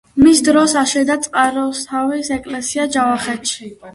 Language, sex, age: Georgian, female, 50-59